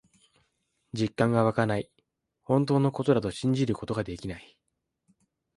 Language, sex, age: Japanese, male, 19-29